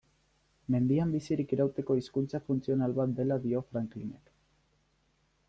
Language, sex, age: Basque, male, 19-29